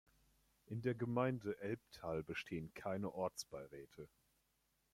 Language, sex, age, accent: German, male, 19-29, Deutschland Deutsch